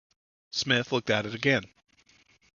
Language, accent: English, United States English